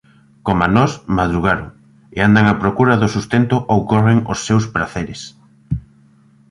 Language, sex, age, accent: Galician, male, 19-29, Normativo (estándar)